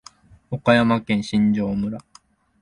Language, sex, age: Japanese, male, 19-29